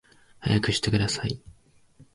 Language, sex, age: Japanese, male, 19-29